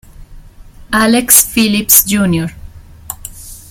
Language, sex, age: Spanish, female, 30-39